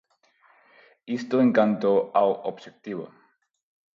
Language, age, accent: Galician, 19-29, Neofalante